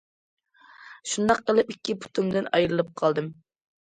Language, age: Uyghur, 19-29